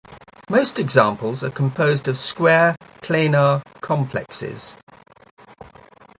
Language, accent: English, England English